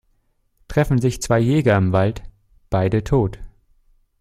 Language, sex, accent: German, male, Deutschland Deutsch